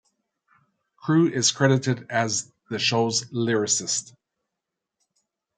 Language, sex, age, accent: English, male, 60-69, Canadian English